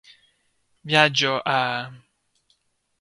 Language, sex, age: Italian, male, 19-29